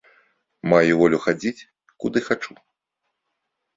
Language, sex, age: Belarusian, male, 40-49